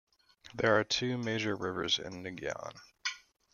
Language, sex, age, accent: English, male, under 19, United States English